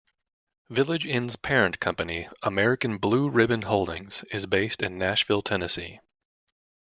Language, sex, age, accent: English, male, 30-39, United States English